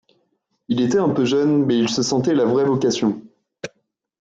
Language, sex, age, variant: French, male, 19-29, Français de métropole